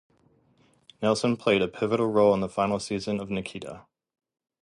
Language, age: English, 40-49